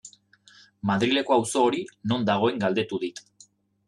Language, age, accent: Basque, 40-49, Erdialdekoa edo Nafarra (Gipuzkoa, Nafarroa)